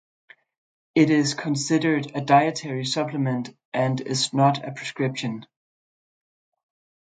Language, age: English, 30-39